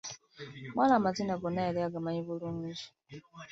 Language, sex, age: Ganda, female, 30-39